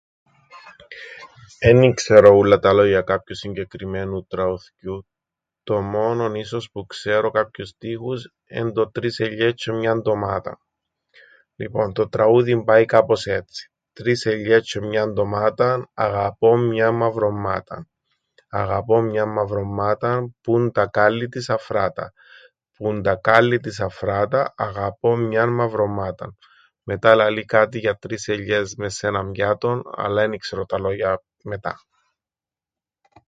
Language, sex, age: Greek, male, 40-49